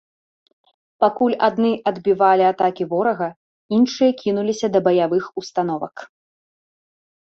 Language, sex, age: Belarusian, female, 19-29